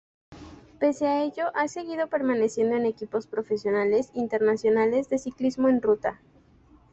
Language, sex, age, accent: Spanish, female, 19-29, México